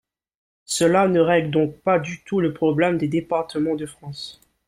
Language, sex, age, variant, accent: French, male, 19-29, Français des départements et régions d'outre-mer, Français de La Réunion